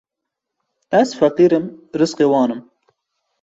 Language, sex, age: Kurdish, male, 19-29